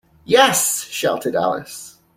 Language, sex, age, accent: English, male, 19-29, England English